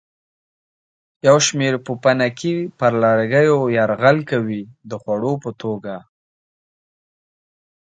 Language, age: Pashto, 19-29